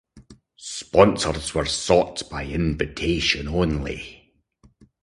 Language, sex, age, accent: English, male, 30-39, Scottish English